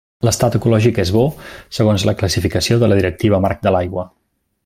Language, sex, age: Catalan, male, 40-49